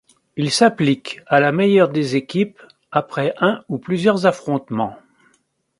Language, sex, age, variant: French, male, 60-69, Français de métropole